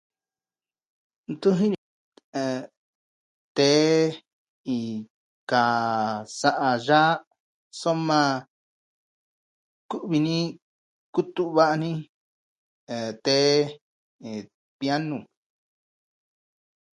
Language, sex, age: Southwestern Tlaxiaco Mixtec, male, 30-39